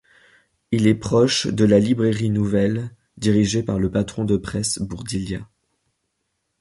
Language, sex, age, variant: French, male, 19-29, Français de métropole